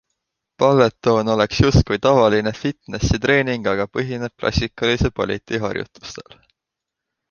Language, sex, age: Estonian, male, 19-29